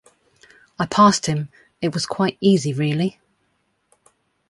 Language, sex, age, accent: English, female, 30-39, England English